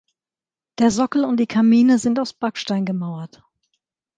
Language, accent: German, Deutschland Deutsch